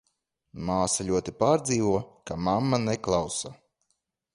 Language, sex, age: Latvian, male, 30-39